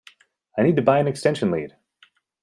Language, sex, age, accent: English, male, 30-39, United States English